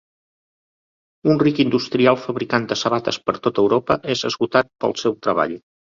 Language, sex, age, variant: Catalan, male, 60-69, Central